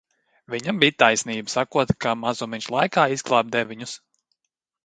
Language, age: Latvian, 30-39